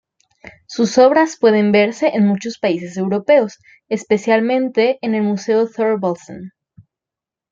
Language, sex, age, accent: Spanish, female, 19-29, México